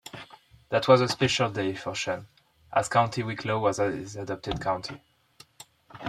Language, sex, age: English, male, 19-29